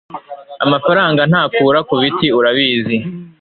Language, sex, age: Kinyarwanda, male, 30-39